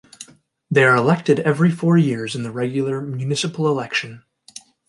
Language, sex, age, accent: English, male, 19-29, United States English